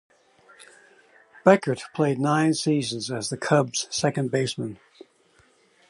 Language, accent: English, United States English